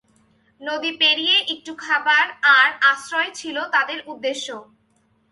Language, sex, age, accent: Bengali, female, 19-29, Bangla